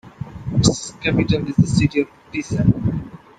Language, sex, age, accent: English, male, 19-29, India and South Asia (India, Pakistan, Sri Lanka)